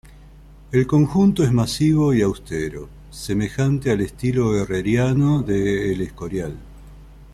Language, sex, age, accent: Spanish, male, 40-49, Rioplatense: Argentina, Uruguay, este de Bolivia, Paraguay